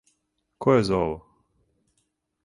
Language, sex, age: Serbian, male, 30-39